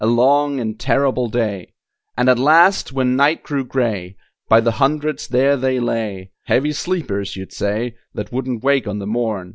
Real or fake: real